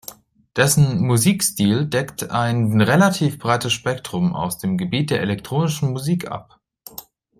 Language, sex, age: German, male, 19-29